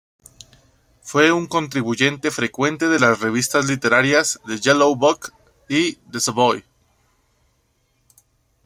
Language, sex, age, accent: Spanish, male, 19-29, Andino-Pacífico: Colombia, Perú, Ecuador, oeste de Bolivia y Venezuela andina